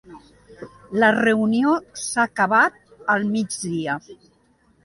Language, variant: Catalan, Central